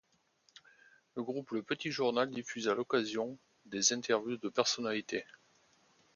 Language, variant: French, Français de métropole